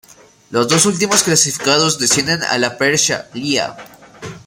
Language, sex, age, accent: Spanish, male, 19-29, Andino-Pacífico: Colombia, Perú, Ecuador, oeste de Bolivia y Venezuela andina